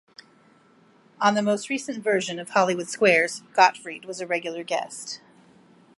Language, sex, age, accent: English, female, 40-49, United States English